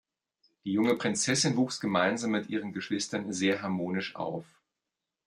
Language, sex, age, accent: German, male, 40-49, Deutschland Deutsch